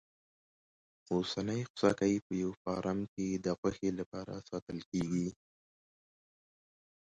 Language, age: Pashto, 19-29